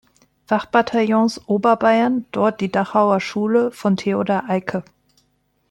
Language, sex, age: German, female, 30-39